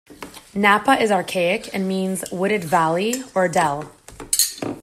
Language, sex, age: English, male, 30-39